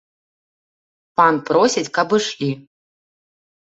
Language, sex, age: Belarusian, female, 30-39